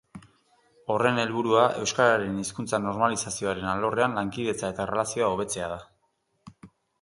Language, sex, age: Basque, male, 40-49